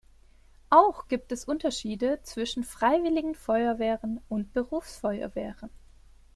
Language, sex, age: German, female, 30-39